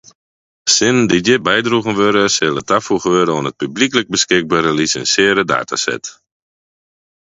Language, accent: Western Frisian, Wâldfrysk